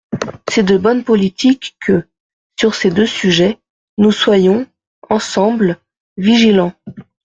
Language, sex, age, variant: French, female, 19-29, Français de métropole